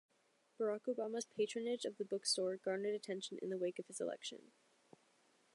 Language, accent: English, United States English